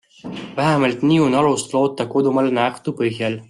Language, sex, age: Estonian, male, 19-29